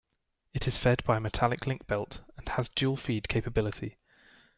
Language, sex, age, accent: English, male, 19-29, England English